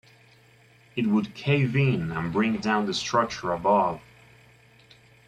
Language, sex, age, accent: English, male, 19-29, United States English